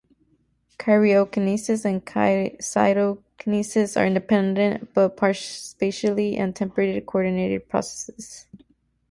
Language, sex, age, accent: English, female, 19-29, United States English